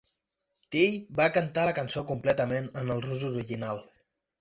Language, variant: Catalan, Central